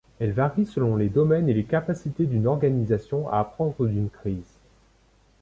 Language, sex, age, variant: French, male, 40-49, Français de métropole